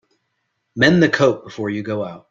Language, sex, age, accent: English, male, 40-49, United States English